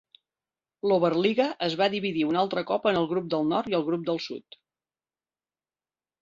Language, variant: Catalan, Central